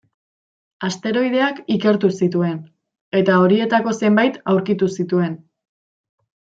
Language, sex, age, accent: Basque, female, 19-29, Mendebalekoa (Araba, Bizkaia, Gipuzkoako mendebaleko herri batzuk)